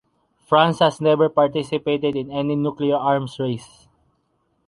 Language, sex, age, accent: English, male, 19-29, Filipino